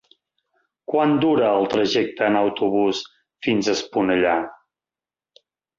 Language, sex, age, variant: Catalan, male, 50-59, Central